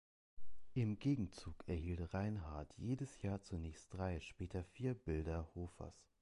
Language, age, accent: German, under 19, Deutschland Deutsch